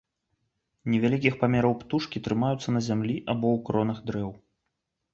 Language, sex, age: Belarusian, male, 19-29